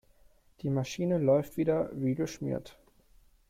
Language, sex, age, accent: German, male, 19-29, Deutschland Deutsch